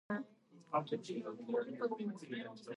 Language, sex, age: Japanese, female, 19-29